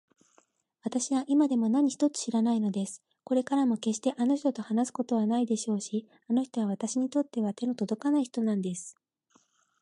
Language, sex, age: Japanese, female, 40-49